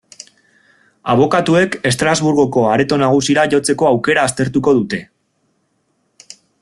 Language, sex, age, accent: Basque, male, 19-29, Erdialdekoa edo Nafarra (Gipuzkoa, Nafarroa)